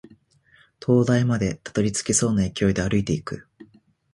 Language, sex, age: Japanese, male, 19-29